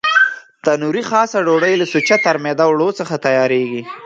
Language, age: Pashto, 19-29